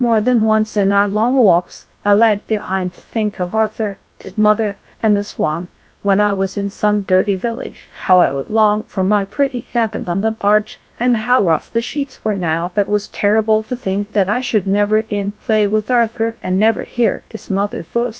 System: TTS, GlowTTS